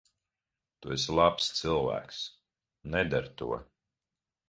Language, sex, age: Latvian, male, 30-39